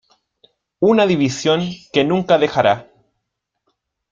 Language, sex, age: Spanish, male, 19-29